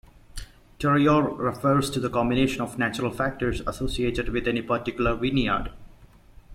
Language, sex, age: English, male, 19-29